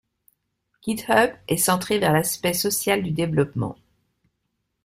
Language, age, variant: French, 50-59, Français de métropole